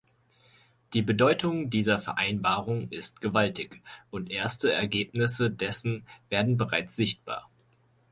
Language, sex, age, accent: German, male, 19-29, Deutschland Deutsch